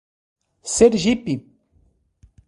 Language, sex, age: Portuguese, male, 40-49